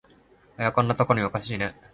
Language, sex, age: Japanese, male, 19-29